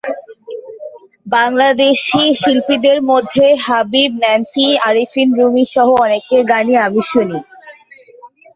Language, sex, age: Bengali, male, 19-29